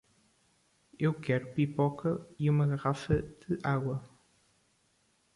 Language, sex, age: Portuguese, male, 19-29